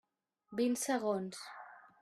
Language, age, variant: Catalan, under 19, Central